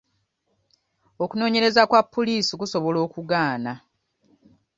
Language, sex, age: Ganda, female, 30-39